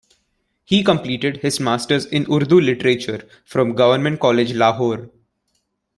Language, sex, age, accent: English, male, under 19, India and South Asia (India, Pakistan, Sri Lanka)